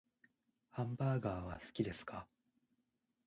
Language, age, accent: Japanese, 19-29, 標準語